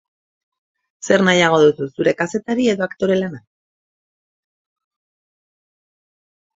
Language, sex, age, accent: Basque, female, 40-49, Erdialdekoa edo Nafarra (Gipuzkoa, Nafarroa)